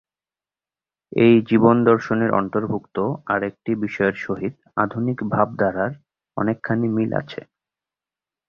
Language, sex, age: Bengali, male, 19-29